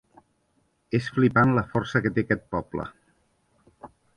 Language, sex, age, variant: Catalan, male, 50-59, Central